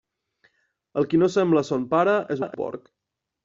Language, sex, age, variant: Catalan, male, 19-29, Central